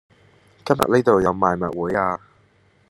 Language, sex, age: Cantonese, male, under 19